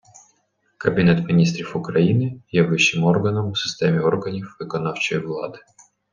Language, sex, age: Ukrainian, male, 30-39